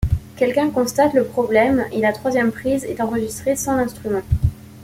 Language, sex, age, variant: French, female, 19-29, Français de métropole